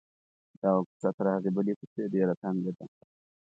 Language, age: Pashto, 30-39